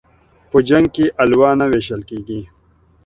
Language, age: Pashto, 30-39